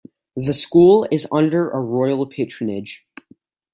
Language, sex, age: English, male, 19-29